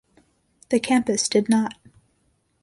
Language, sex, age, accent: English, female, under 19, United States English